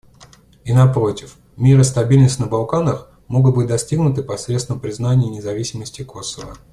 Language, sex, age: Russian, male, 30-39